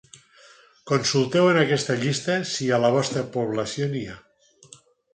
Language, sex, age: Catalan, male, 60-69